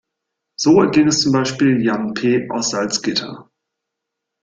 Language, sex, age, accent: German, male, 30-39, Deutschland Deutsch